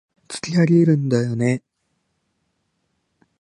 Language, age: Japanese, 19-29